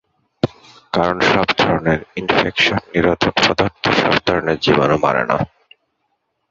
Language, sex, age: Bengali, male, 19-29